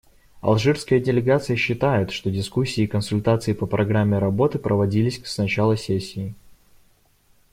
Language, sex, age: Russian, male, 19-29